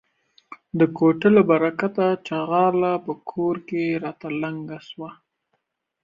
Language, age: Pashto, under 19